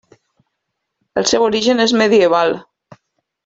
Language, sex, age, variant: Catalan, female, 40-49, Nord-Occidental